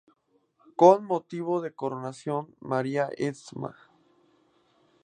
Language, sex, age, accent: Spanish, male, 19-29, México